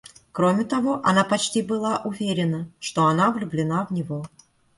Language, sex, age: Russian, female, 40-49